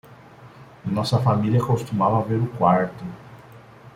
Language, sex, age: Portuguese, male, 19-29